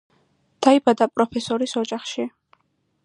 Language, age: Georgian, under 19